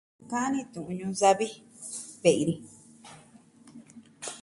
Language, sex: Southwestern Tlaxiaco Mixtec, female